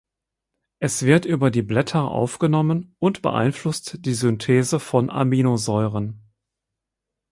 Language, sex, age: German, male, 50-59